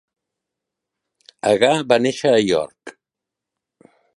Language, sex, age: Catalan, male, 60-69